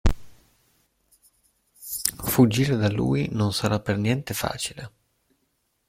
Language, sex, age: Italian, male, 30-39